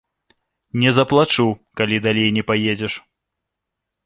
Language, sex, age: Belarusian, male, 30-39